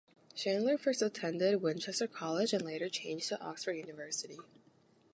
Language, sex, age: English, female, 19-29